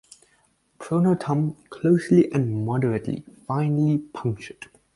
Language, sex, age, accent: English, male, under 19, Southern African (South Africa, Zimbabwe, Namibia)